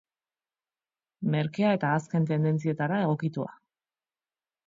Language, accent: Basque, Erdialdekoa edo Nafarra (Gipuzkoa, Nafarroa)